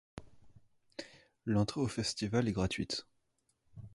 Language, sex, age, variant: French, male, 19-29, Français de métropole